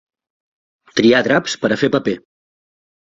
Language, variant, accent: Catalan, Central, gironí